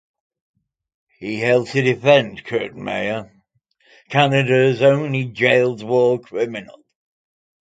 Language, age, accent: English, 30-39, England English